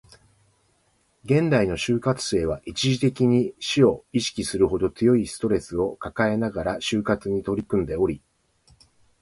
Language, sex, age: Japanese, male, 50-59